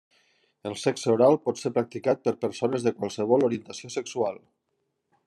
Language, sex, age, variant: Catalan, male, 40-49, Central